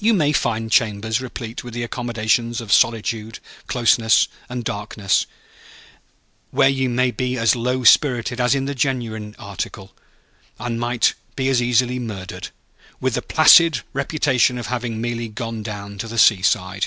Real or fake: real